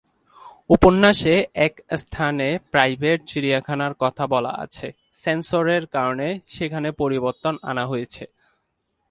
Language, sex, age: Bengali, male, 19-29